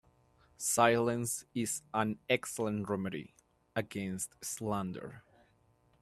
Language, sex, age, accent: English, male, 19-29, United States English